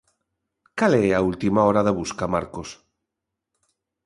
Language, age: Galician, 50-59